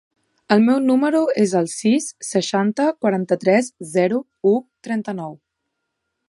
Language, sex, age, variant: Catalan, female, 19-29, Central